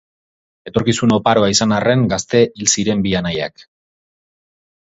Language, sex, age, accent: Basque, male, 30-39, Erdialdekoa edo Nafarra (Gipuzkoa, Nafarroa)